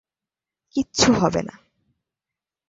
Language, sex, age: Bengali, female, 19-29